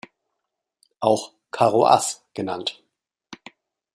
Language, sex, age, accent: German, male, 50-59, Deutschland Deutsch